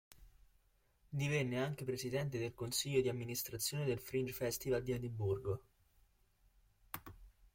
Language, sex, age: Italian, male, 19-29